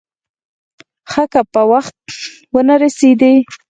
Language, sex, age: Pashto, female, 19-29